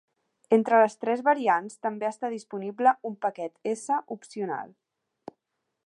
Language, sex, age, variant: Catalan, female, under 19, Central